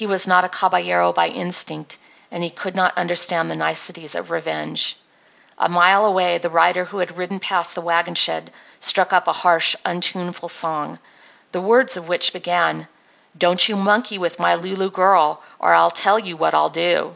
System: none